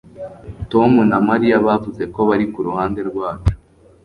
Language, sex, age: Kinyarwanda, male, under 19